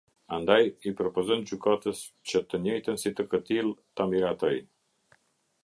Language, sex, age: Albanian, male, 50-59